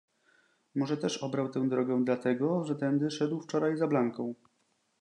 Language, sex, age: Polish, male, 30-39